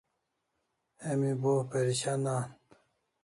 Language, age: Kalasha, 40-49